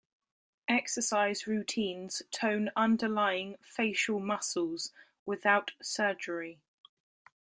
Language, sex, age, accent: English, female, 19-29, England English